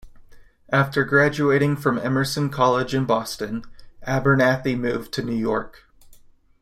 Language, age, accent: English, 30-39, United States English